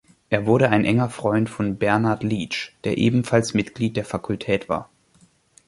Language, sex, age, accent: German, male, 19-29, Deutschland Deutsch